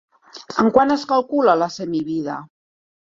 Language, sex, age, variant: Catalan, female, 50-59, Central